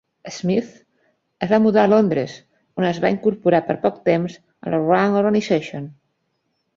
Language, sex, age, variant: Catalan, female, 50-59, Nord-Occidental